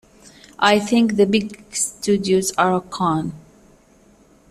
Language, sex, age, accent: English, female, 19-29, United States English